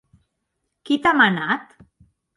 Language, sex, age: Occitan, female, 40-49